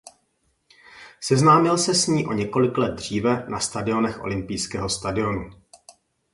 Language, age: Czech, 40-49